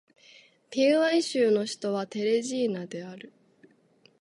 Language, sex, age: Japanese, female, 19-29